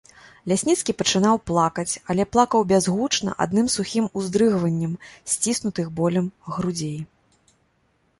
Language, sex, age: Belarusian, female, 40-49